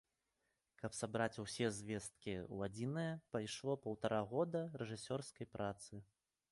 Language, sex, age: Belarusian, male, 19-29